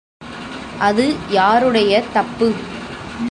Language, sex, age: Tamil, female, 19-29